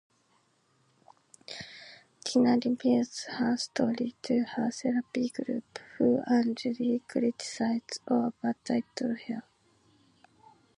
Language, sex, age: English, female, under 19